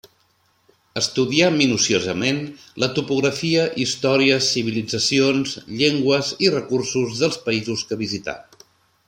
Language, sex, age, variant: Catalan, male, 40-49, Central